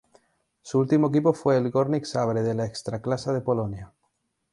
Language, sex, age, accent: Spanish, male, 19-29, España: Islas Canarias